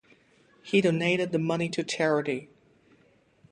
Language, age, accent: English, 19-29, United States English